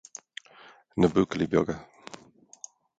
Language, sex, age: Irish, male, 40-49